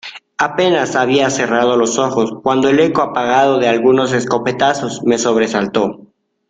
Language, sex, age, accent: Spanish, male, 19-29, México